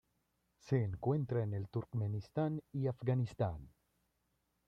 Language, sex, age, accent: Spanish, male, 19-29, América central